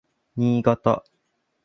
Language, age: Japanese, 19-29